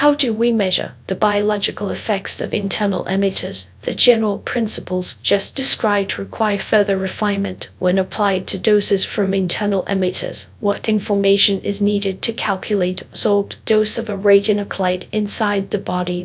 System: TTS, GradTTS